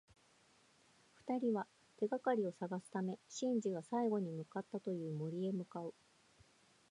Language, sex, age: Japanese, female, 50-59